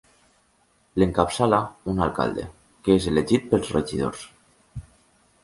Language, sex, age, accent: Catalan, male, 19-29, valencià